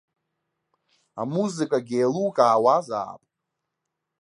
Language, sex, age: Abkhazian, male, 19-29